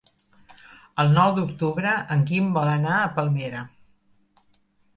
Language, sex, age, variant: Catalan, female, 60-69, Central